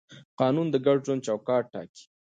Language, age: Pashto, 40-49